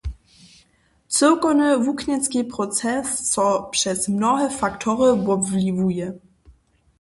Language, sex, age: Upper Sorbian, female, under 19